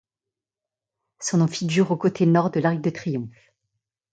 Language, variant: French, Français de métropole